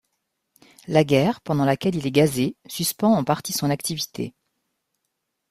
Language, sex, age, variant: French, female, 40-49, Français de métropole